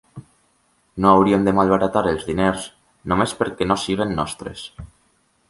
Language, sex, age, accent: Catalan, male, 19-29, valencià